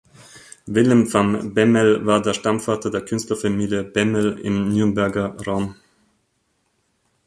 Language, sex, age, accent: German, male, 19-29, Österreichisches Deutsch